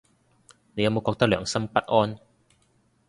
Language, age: Cantonese, 30-39